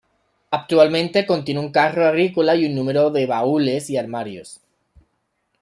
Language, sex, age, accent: Spanish, male, 30-39, España: Sur peninsular (Andalucia, Extremadura, Murcia)